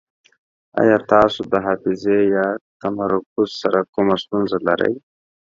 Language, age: Pashto, 19-29